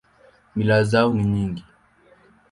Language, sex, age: Swahili, male, 19-29